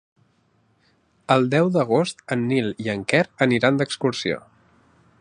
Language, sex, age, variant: Catalan, male, 19-29, Central